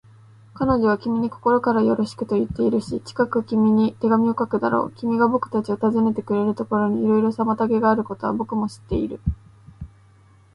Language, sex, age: Japanese, female, 19-29